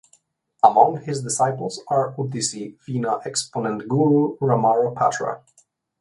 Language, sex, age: English, male, 19-29